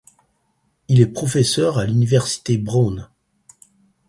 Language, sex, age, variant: French, male, 60-69, Français de métropole